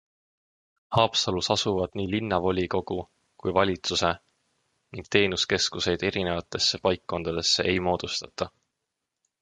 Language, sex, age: Estonian, male, 19-29